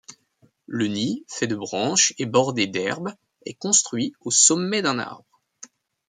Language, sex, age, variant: French, male, 19-29, Français de métropole